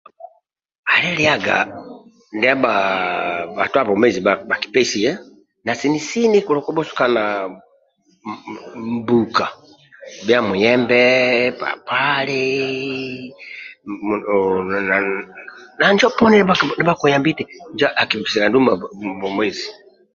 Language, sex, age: Amba (Uganda), male, 70-79